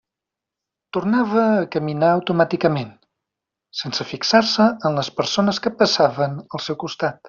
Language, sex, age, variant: Catalan, male, 40-49, Central